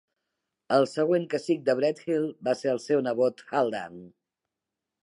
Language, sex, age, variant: Catalan, female, 50-59, Central